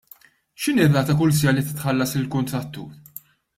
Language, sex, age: Maltese, male, 30-39